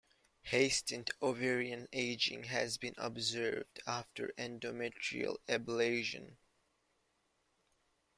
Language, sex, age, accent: English, male, 19-29, West Indies and Bermuda (Bahamas, Bermuda, Jamaica, Trinidad)